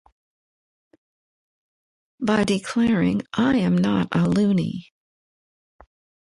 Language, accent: English, United States English